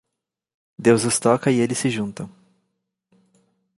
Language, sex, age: Portuguese, male, 19-29